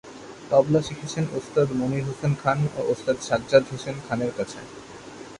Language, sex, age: Bengali, male, 19-29